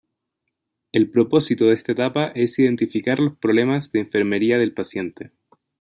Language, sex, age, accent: Spanish, male, 19-29, Chileno: Chile, Cuyo